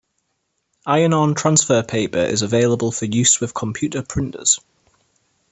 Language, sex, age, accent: English, male, 19-29, England English